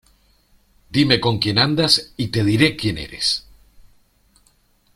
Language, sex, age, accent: Spanish, male, 50-59, Rioplatense: Argentina, Uruguay, este de Bolivia, Paraguay